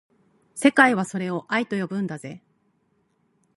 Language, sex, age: Japanese, female, 40-49